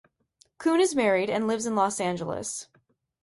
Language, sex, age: English, female, 30-39